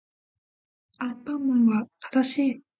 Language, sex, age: Japanese, female, 19-29